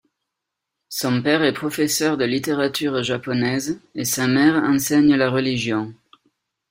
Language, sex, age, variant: French, male, 30-39, Français de métropole